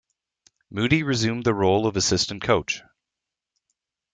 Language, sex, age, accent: English, male, 40-49, Canadian English